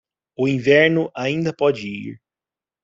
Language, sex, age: Portuguese, male, 30-39